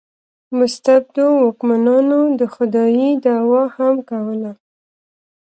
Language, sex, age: Pashto, female, 19-29